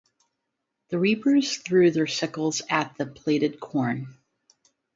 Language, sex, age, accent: English, female, 50-59, United States English; Midwestern